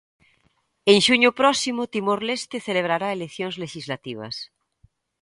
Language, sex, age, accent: Galician, female, 40-49, Atlántico (seseo e gheada)